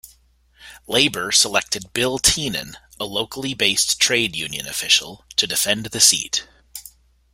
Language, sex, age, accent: English, male, 30-39, United States English